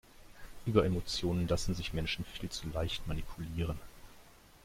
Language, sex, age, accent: German, male, 40-49, Deutschland Deutsch